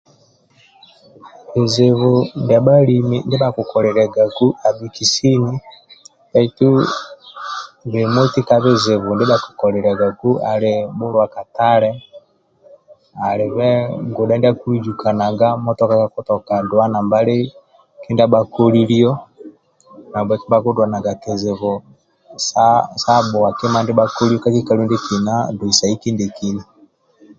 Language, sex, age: Amba (Uganda), male, 50-59